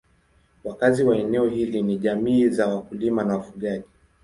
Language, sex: Swahili, male